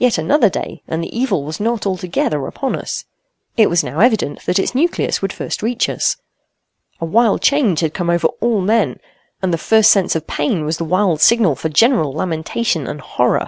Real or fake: real